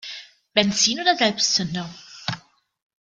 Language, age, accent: German, 19-29, Deutschland Deutsch